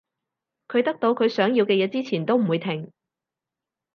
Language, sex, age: Cantonese, female, 30-39